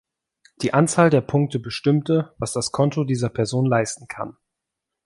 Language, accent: German, Deutschland Deutsch